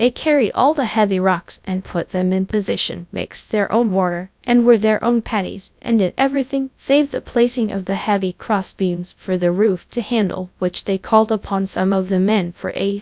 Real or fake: fake